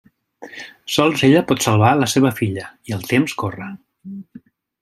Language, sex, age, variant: Catalan, male, 40-49, Central